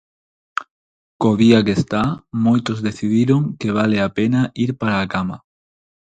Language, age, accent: Galician, 19-29, Neofalante